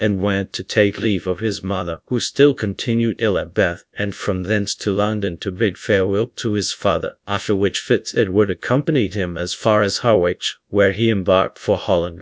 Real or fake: fake